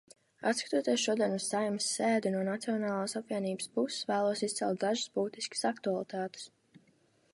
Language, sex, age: Latvian, female, under 19